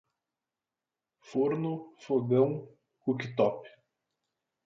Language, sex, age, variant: Portuguese, male, 19-29, Portuguese (Brasil)